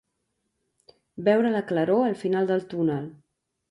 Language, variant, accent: Catalan, Central, central